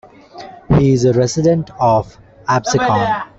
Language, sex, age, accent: English, male, 19-29, India and South Asia (India, Pakistan, Sri Lanka)